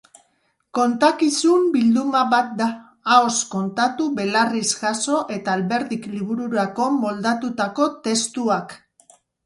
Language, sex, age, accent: Basque, female, 60-69, Mendebalekoa (Araba, Bizkaia, Gipuzkoako mendebaleko herri batzuk)